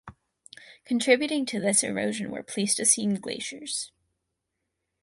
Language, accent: English, United States English